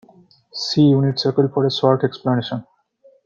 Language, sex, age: English, male, 30-39